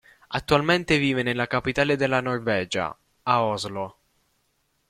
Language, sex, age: Italian, male, 19-29